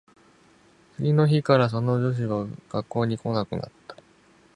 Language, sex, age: Japanese, male, 19-29